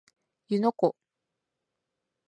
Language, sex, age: Japanese, female, 19-29